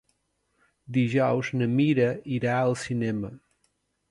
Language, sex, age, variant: Catalan, male, 50-59, Balear